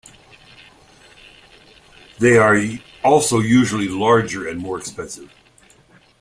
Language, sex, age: English, male, 60-69